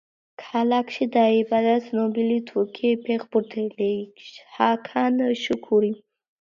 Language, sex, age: Georgian, female, under 19